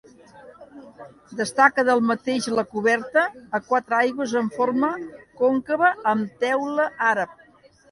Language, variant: Catalan, Central